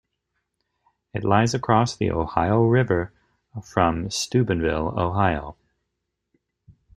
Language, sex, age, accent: English, male, 30-39, United States English